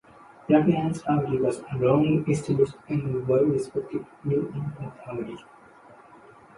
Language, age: English, 30-39